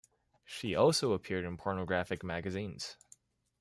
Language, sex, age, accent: English, male, under 19, Hong Kong English